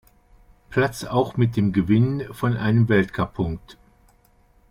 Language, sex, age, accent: German, male, 60-69, Deutschland Deutsch